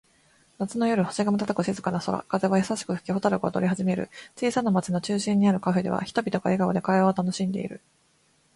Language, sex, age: Japanese, female, 19-29